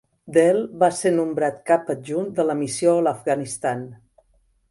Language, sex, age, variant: Catalan, female, 60-69, Central